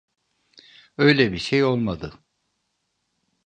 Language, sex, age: Turkish, male, 50-59